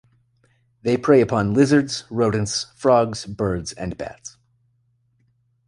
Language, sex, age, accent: English, male, 30-39, United States English